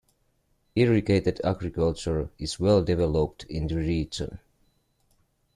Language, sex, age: English, male, 30-39